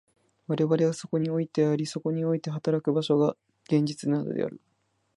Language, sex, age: Japanese, female, 90+